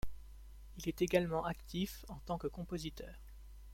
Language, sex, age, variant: French, male, 19-29, Français de métropole